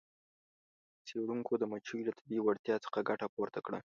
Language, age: Pashto, under 19